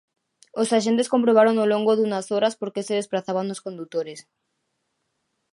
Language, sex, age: Galician, female, 19-29